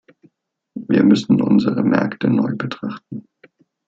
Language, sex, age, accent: German, male, 40-49, Deutschland Deutsch